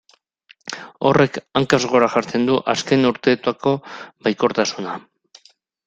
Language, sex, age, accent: Basque, male, 40-49, Mendebalekoa (Araba, Bizkaia, Gipuzkoako mendebaleko herri batzuk)